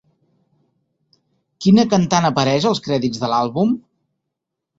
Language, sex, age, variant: Catalan, male, 40-49, Central